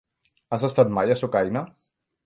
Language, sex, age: Catalan, male, 40-49